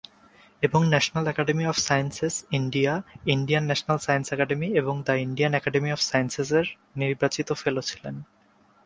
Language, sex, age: Bengali, male, 19-29